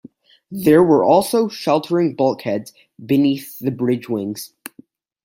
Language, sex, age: English, male, 19-29